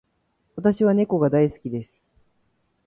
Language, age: Japanese, 19-29